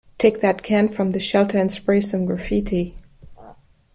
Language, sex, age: English, female, 50-59